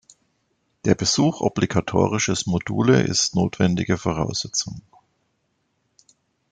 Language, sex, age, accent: German, male, 40-49, Deutschland Deutsch